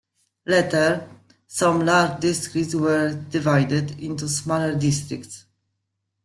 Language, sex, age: English, female, 50-59